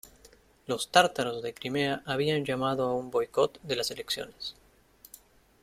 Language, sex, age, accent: Spanish, male, 19-29, Rioplatense: Argentina, Uruguay, este de Bolivia, Paraguay